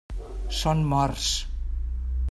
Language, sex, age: Catalan, female, 60-69